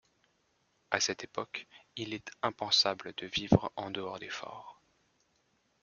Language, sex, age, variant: French, male, 30-39, Français de métropole